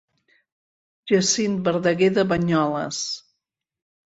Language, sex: Catalan, female